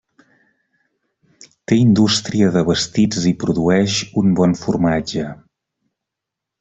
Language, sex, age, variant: Catalan, male, 30-39, Central